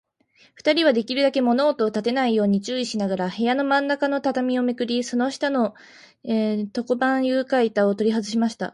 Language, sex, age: Japanese, female, 19-29